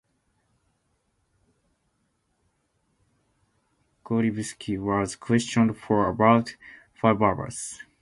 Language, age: English, 19-29